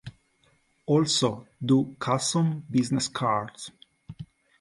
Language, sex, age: English, male, 40-49